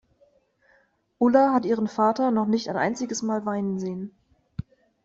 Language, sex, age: German, female, 19-29